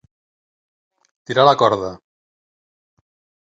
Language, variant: Catalan, Central